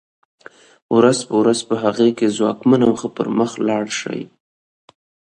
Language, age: Pashto, 19-29